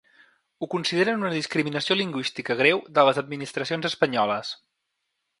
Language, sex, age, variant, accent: Catalan, male, 30-39, Central, central